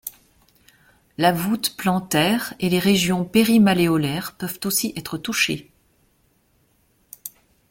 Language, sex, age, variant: French, female, 50-59, Français de métropole